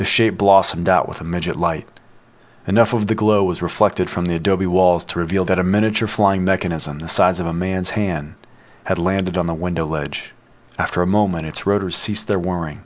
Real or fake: real